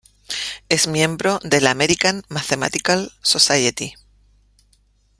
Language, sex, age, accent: Spanish, female, 50-59, Chileno: Chile, Cuyo